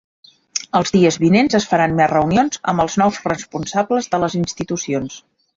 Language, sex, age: Catalan, female, 40-49